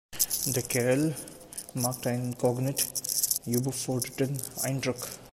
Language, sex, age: German, male, 30-39